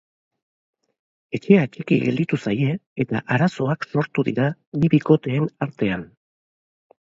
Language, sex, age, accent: Basque, male, 50-59, Erdialdekoa edo Nafarra (Gipuzkoa, Nafarroa)